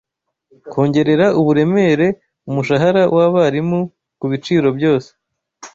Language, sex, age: Kinyarwanda, male, 19-29